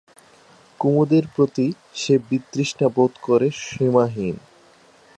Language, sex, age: Bengali, male, 19-29